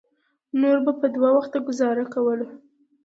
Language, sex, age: Pashto, female, 30-39